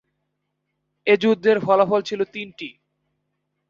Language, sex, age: Bengali, male, 19-29